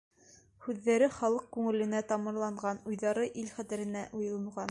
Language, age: Bashkir, 19-29